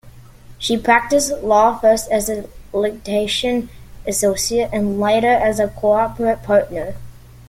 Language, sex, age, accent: English, male, under 19, Canadian English